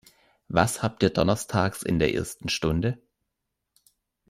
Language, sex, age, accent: German, male, 19-29, Deutschland Deutsch